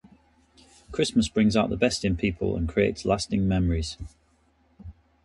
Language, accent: English, England English